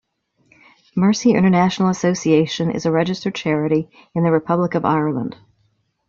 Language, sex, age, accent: English, female, 50-59, United States English